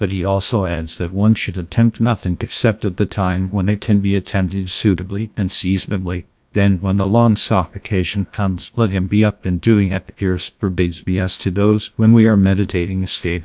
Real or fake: fake